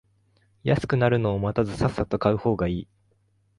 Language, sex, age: Japanese, male, 19-29